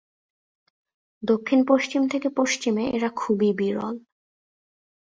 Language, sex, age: Bengali, female, 19-29